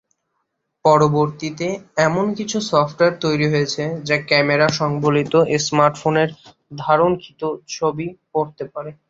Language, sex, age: Bengali, male, 19-29